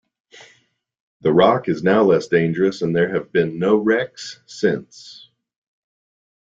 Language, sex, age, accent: English, male, 40-49, United States English